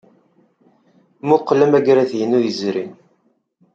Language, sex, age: Kabyle, male, 30-39